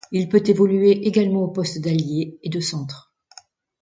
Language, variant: French, Français de métropole